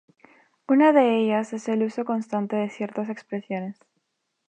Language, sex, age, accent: Spanish, female, 19-29, Andino-Pacífico: Colombia, Perú, Ecuador, oeste de Bolivia y Venezuela andina